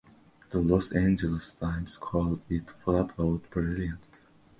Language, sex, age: English, male, 19-29